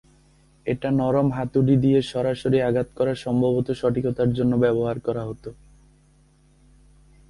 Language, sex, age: Bengali, male, 19-29